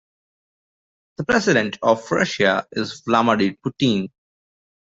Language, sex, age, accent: English, male, 19-29, India and South Asia (India, Pakistan, Sri Lanka)